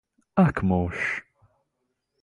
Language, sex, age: Latvian, male, 19-29